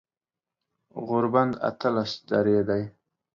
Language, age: Pashto, 30-39